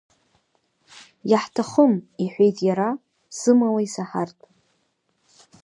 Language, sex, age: Abkhazian, female, 19-29